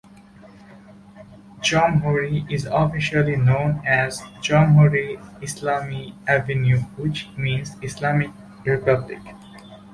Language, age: English, 19-29